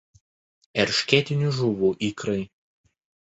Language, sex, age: Lithuanian, male, 19-29